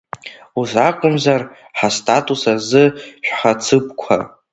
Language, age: Abkhazian, under 19